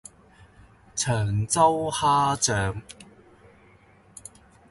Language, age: Cantonese, 30-39